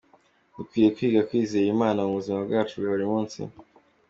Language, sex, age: Kinyarwanda, male, under 19